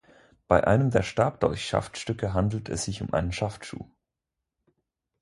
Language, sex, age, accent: German, male, 19-29, Schweizerdeutsch